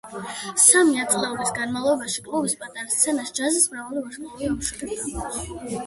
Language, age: Georgian, under 19